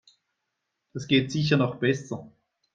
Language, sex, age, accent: German, male, 50-59, Schweizerdeutsch